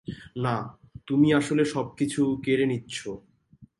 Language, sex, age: Bengali, male, 19-29